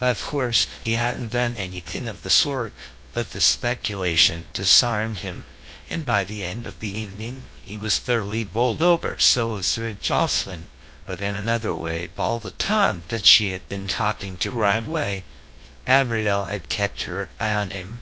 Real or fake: fake